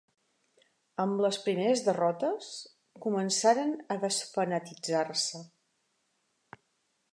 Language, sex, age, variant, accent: Catalan, female, 50-59, Central, gironí